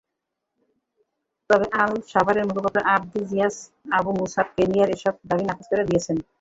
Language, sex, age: Bengali, female, 50-59